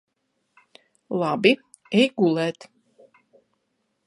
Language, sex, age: Latvian, female, 50-59